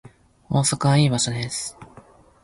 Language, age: Japanese, 19-29